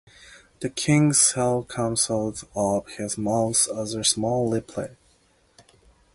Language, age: English, 19-29